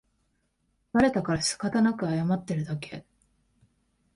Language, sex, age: Japanese, female, 19-29